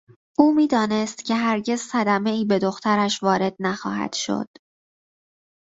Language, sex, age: Persian, female, 19-29